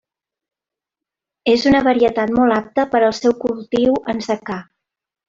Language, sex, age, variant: Catalan, female, 40-49, Central